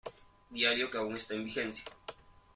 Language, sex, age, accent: Spanish, male, 30-39, Andino-Pacífico: Colombia, Perú, Ecuador, oeste de Bolivia y Venezuela andina